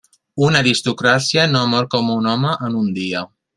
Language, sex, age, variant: Catalan, male, 19-29, Central